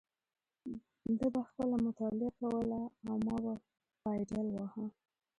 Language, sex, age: Pashto, female, 19-29